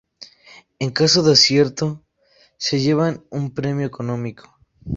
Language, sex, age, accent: Spanish, male, 19-29, México